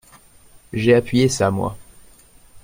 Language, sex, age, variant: French, male, 19-29, Français de métropole